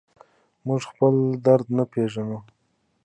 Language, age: Pashto, 19-29